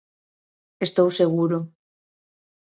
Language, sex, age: Galician, female, 40-49